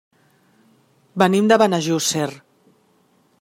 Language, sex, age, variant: Catalan, female, 40-49, Central